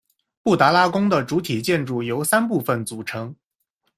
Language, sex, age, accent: Chinese, male, 19-29, 出生地：江苏省